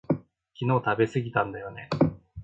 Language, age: Japanese, 19-29